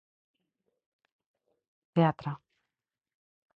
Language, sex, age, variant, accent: Catalan, female, 40-49, Central, Camp de Tarragona